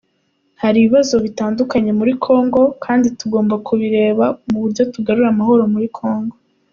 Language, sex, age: Kinyarwanda, female, under 19